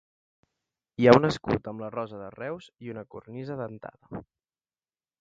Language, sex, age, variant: Catalan, male, 19-29, Central